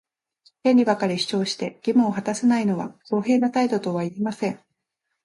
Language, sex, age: Japanese, female, 19-29